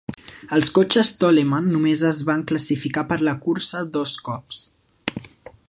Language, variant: Catalan, Central